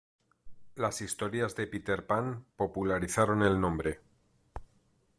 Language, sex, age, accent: Spanish, male, 40-49, España: Centro-Sur peninsular (Madrid, Toledo, Castilla-La Mancha)